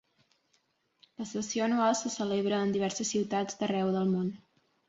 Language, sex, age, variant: Catalan, female, 30-39, Central